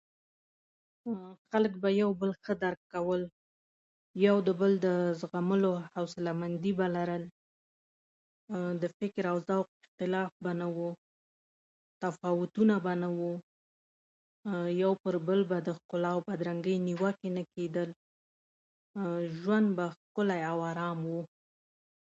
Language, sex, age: Pashto, female, 30-39